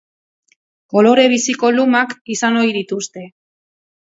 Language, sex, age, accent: Basque, female, 40-49, Mendebalekoa (Araba, Bizkaia, Gipuzkoako mendebaleko herri batzuk)